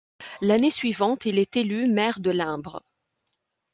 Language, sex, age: French, female, 19-29